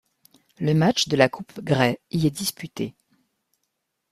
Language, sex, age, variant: French, female, 40-49, Français de métropole